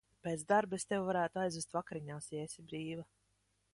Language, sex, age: Latvian, female, 30-39